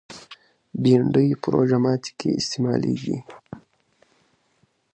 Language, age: Pashto, under 19